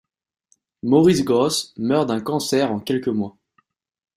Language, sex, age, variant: French, male, 19-29, Français de métropole